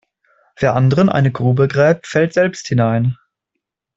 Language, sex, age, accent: German, male, 30-39, Deutschland Deutsch